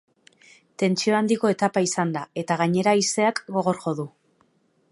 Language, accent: Basque, Mendebalekoa (Araba, Bizkaia, Gipuzkoako mendebaleko herri batzuk)